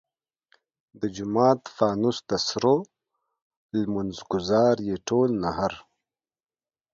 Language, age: Pashto, 30-39